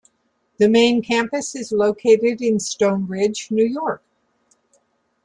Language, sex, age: English, female, 70-79